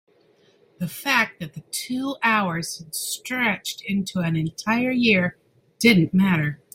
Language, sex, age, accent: English, female, 40-49, United States English